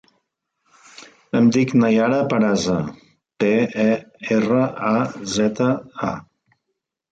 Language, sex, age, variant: Catalan, male, 50-59, Central